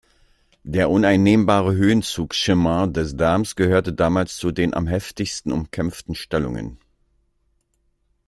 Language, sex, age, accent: German, male, 60-69, Deutschland Deutsch